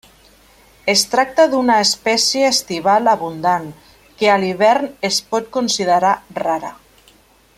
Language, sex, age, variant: Catalan, female, 40-49, Central